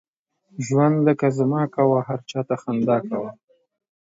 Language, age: Pashto, 19-29